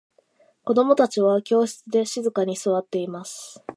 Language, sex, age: Japanese, female, under 19